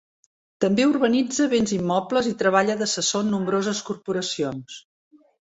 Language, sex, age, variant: Catalan, female, 70-79, Central